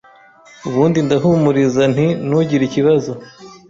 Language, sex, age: Kinyarwanda, male, 30-39